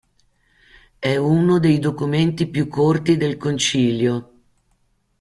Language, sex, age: Italian, female, 60-69